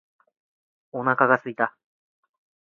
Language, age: Japanese, 19-29